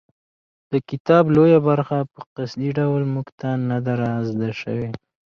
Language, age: Pashto, 19-29